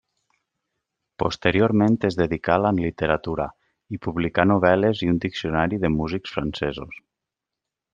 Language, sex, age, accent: Catalan, male, 30-39, valencià